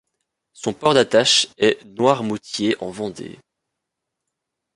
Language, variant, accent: French, Français d'Europe, Français de Belgique